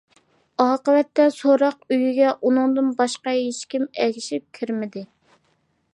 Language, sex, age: Uyghur, female, 19-29